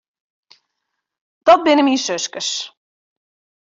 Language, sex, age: Western Frisian, female, 40-49